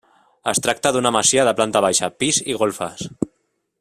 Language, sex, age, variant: Catalan, male, 30-39, Central